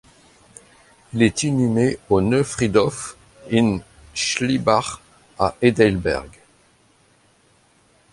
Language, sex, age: French, male, 50-59